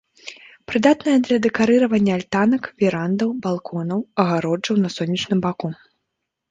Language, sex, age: Belarusian, female, 19-29